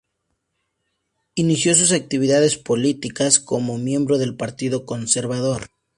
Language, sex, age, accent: Spanish, male, 19-29, México